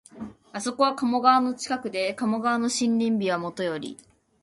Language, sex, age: Japanese, female, 19-29